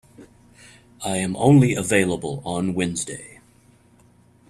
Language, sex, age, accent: English, male, 40-49, United States English